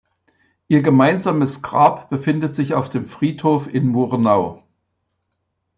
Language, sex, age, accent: German, male, 70-79, Deutschland Deutsch